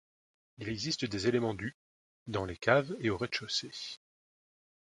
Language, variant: French, Français de métropole